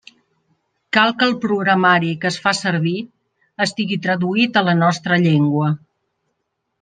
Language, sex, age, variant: Catalan, female, 50-59, Central